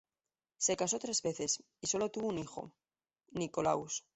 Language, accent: Spanish, España: Centro-Sur peninsular (Madrid, Toledo, Castilla-La Mancha)